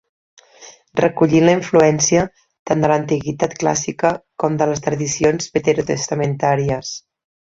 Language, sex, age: Catalan, female, 40-49